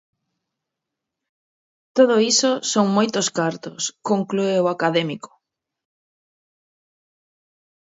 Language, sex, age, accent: Galician, female, 30-39, Normativo (estándar)